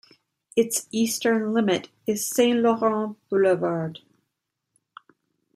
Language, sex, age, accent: English, female, 30-39, Canadian English